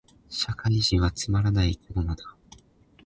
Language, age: Japanese, 19-29